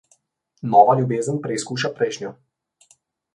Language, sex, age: Slovenian, male, 19-29